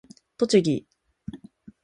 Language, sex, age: Japanese, female, 19-29